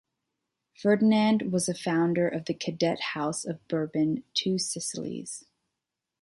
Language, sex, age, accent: English, female, 19-29, United States English